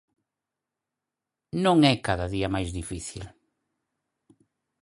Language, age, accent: Galician, 60-69, Normativo (estándar)